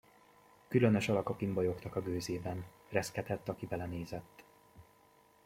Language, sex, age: Hungarian, male, 19-29